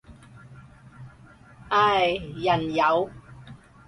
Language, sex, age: Cantonese, female, 30-39